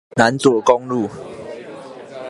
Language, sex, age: Chinese, male, under 19